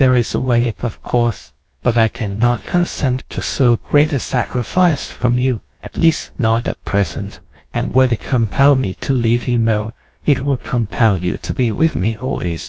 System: TTS, GlowTTS